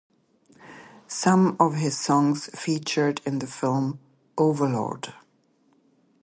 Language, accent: English, England English